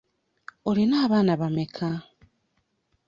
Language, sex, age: Ganda, female, 30-39